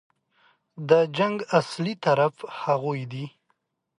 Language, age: Pashto, 30-39